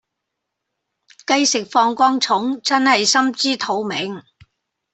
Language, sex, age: Cantonese, female, 70-79